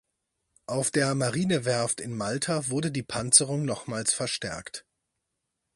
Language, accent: German, Deutschland Deutsch